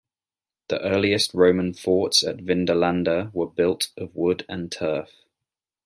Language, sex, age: English, male, 19-29